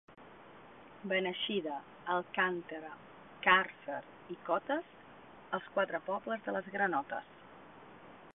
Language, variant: Catalan, Central